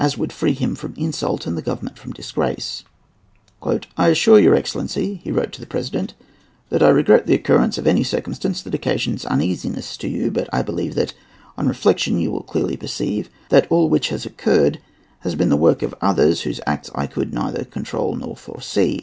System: none